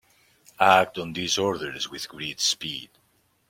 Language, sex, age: English, male, 30-39